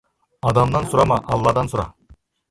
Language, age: Kazakh, 30-39